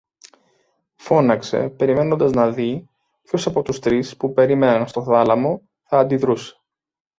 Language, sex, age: Greek, male, 19-29